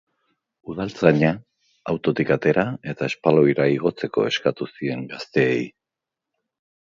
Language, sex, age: Basque, male, 60-69